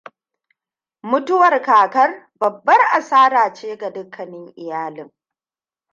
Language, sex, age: Hausa, female, 30-39